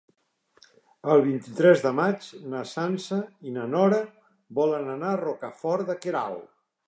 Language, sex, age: Catalan, male, 60-69